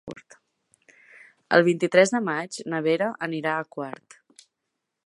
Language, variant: Catalan, Central